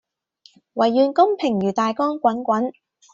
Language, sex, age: Cantonese, female, 19-29